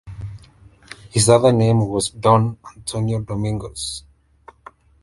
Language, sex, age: English, male, 19-29